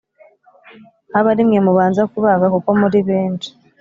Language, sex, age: Kinyarwanda, female, 19-29